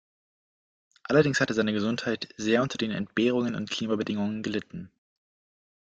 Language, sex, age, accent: German, male, 19-29, Deutschland Deutsch